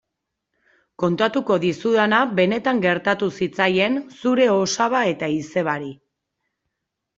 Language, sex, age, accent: Basque, female, 30-39, Erdialdekoa edo Nafarra (Gipuzkoa, Nafarroa)